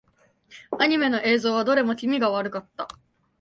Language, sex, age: Japanese, female, 19-29